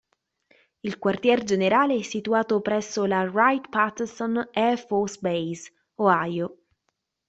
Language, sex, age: Italian, female, 30-39